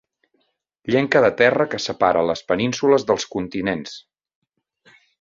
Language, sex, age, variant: Catalan, male, 30-39, Central